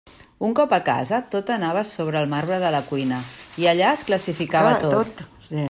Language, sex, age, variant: Catalan, female, 50-59, Central